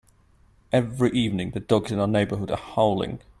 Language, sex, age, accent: English, male, 40-49, England English